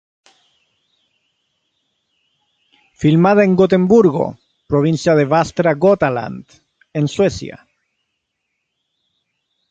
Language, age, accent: Spanish, 40-49, Chileno: Chile, Cuyo